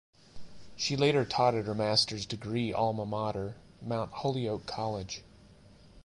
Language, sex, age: English, male, 40-49